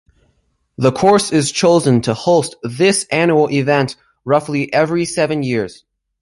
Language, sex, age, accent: English, male, under 19, United States English